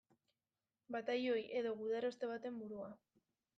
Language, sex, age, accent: Basque, female, 19-29, Mendebalekoa (Araba, Bizkaia, Gipuzkoako mendebaleko herri batzuk)